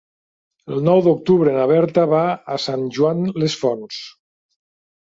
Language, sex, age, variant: Catalan, male, 40-49, Nord-Occidental